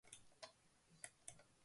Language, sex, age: Basque, female, 50-59